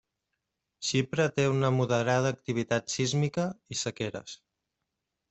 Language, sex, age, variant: Catalan, male, 30-39, Central